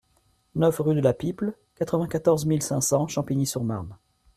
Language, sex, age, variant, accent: French, male, 40-49, Français d'Amérique du Nord, Français du Canada